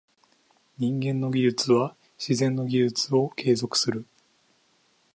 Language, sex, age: Japanese, male, 19-29